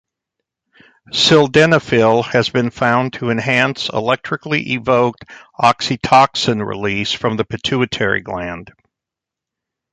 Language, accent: English, United States English